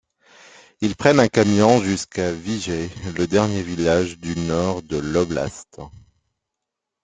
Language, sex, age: French, male, 30-39